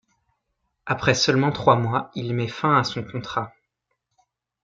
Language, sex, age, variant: French, male, 19-29, Français de métropole